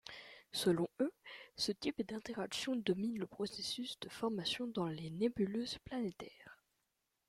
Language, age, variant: French, under 19, Français de métropole